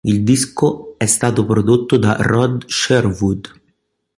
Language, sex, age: Italian, male, 19-29